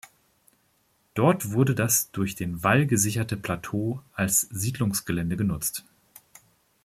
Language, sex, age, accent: German, male, 30-39, Deutschland Deutsch